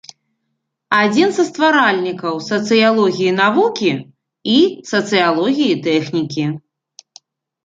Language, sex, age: Belarusian, female, 40-49